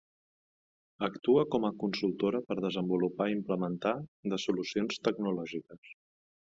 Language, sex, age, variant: Catalan, male, 30-39, Central